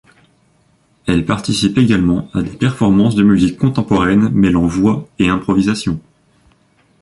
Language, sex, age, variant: French, male, under 19, Français de métropole